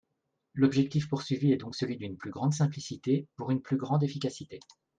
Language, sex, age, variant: French, male, 40-49, Français de métropole